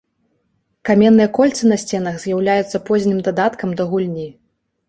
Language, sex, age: Belarusian, female, 30-39